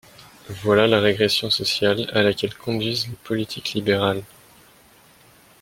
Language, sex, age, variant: French, male, 19-29, Français de métropole